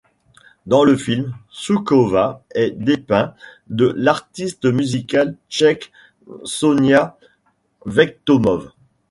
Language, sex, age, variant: French, male, 40-49, Français de métropole